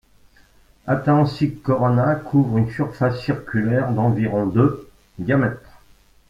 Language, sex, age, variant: French, male, 60-69, Français de métropole